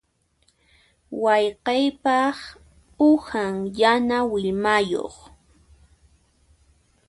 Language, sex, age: Puno Quechua, female, 19-29